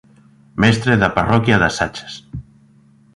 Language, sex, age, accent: Galician, male, 19-29, Normativo (estándar)